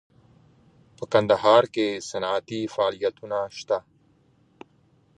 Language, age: Pashto, 30-39